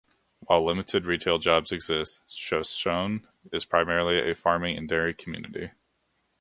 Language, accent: English, United States English